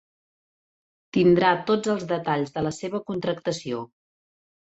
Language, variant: Catalan, Central